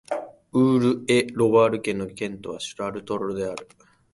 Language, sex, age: Japanese, male, 19-29